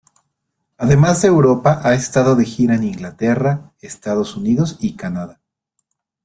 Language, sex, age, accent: Spanish, male, 30-39, México